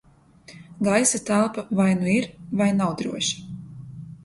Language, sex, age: Latvian, female, 19-29